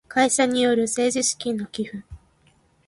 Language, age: Japanese, 19-29